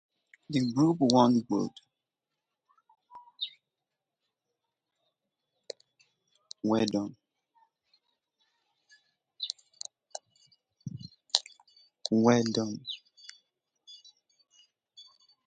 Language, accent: English, United States English